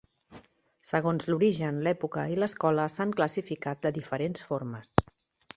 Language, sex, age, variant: Catalan, female, 40-49, Central